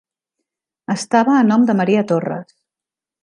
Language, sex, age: Catalan, female, 50-59